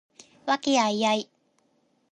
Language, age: Japanese, 19-29